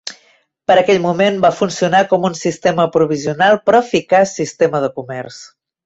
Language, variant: Catalan, Central